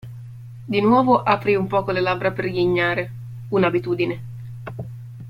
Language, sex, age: Italian, female, 19-29